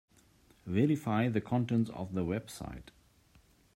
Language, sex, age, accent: English, male, 60-69, Southern African (South Africa, Zimbabwe, Namibia)